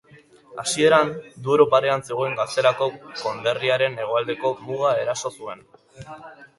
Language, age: Basque, under 19